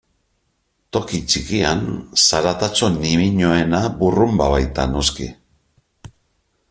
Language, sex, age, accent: Basque, male, 50-59, Mendebalekoa (Araba, Bizkaia, Gipuzkoako mendebaleko herri batzuk)